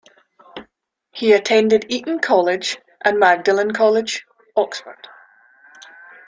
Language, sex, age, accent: English, female, 30-39, Scottish English